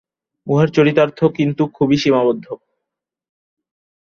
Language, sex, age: Bengali, male, under 19